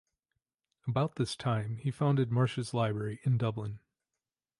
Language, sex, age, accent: English, male, 40-49, United States English